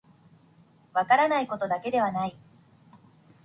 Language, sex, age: Japanese, female, 19-29